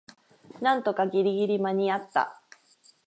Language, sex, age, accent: Japanese, female, 19-29, 関東